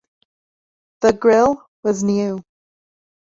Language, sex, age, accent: English, female, 19-29, England English